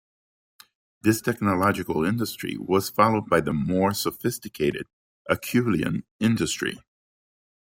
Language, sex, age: English, male, 60-69